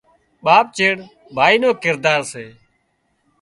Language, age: Wadiyara Koli, 19-29